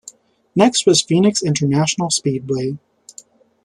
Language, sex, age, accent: English, male, 19-29, United States English